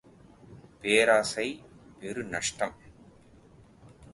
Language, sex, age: Tamil, male, 40-49